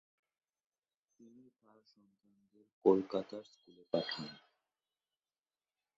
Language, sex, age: Bengali, male, 19-29